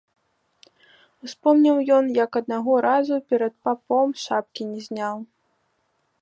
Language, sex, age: Belarusian, female, 19-29